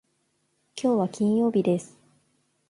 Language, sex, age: Japanese, female, 30-39